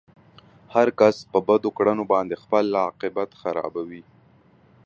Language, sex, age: Pashto, male, 19-29